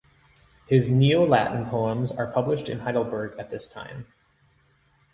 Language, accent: English, Canadian English